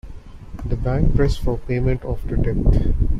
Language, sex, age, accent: English, male, 30-39, India and South Asia (India, Pakistan, Sri Lanka)